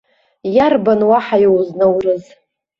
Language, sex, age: Abkhazian, female, 40-49